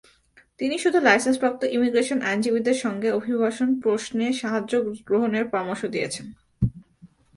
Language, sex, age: Bengali, female, 19-29